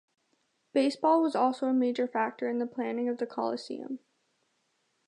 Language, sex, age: English, female, 19-29